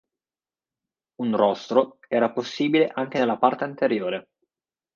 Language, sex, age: Italian, male, 30-39